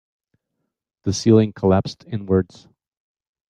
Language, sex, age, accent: English, male, 30-39, United States English